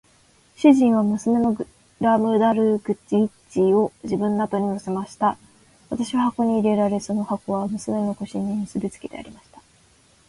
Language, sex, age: Japanese, female, 19-29